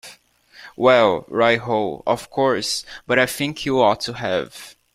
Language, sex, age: English, male, 19-29